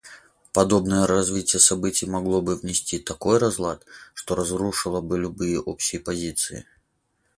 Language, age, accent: Russian, 19-29, Русский